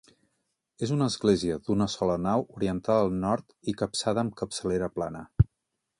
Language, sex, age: Catalan, male, 40-49